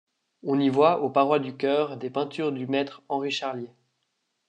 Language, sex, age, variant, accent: French, male, under 19, Français d'Europe, Français de Suisse